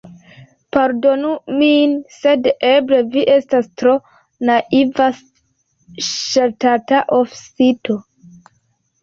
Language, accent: Esperanto, Internacia